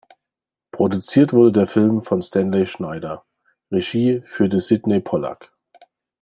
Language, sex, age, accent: German, male, 40-49, Deutschland Deutsch